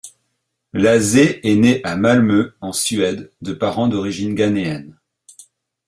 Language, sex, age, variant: French, male, 40-49, Français de métropole